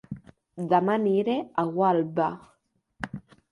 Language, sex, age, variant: Catalan, male, 19-29, Central